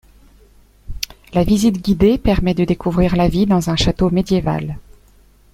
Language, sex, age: French, female, 40-49